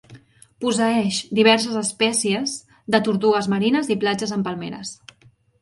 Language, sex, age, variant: Catalan, female, 30-39, Central